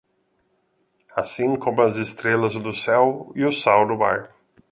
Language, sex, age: Portuguese, male, 40-49